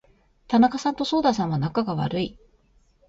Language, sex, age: Japanese, female, 50-59